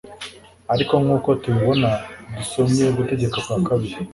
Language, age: Kinyarwanda, 19-29